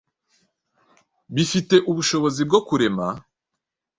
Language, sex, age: Kinyarwanda, male, 19-29